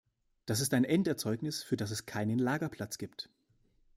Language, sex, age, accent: German, male, 19-29, Deutschland Deutsch